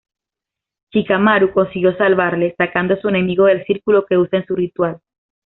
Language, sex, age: Spanish, female, 19-29